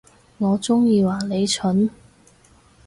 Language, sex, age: Cantonese, female, 30-39